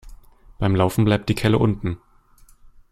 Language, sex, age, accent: German, male, 19-29, Deutschland Deutsch